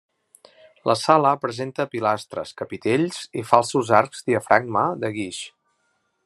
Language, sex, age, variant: Catalan, male, 40-49, Central